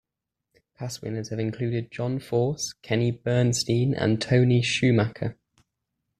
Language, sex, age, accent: English, male, 19-29, England English